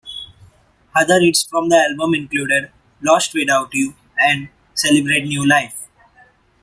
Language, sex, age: English, male, 19-29